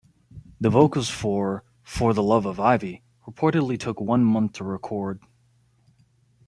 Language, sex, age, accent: English, male, 19-29, United States English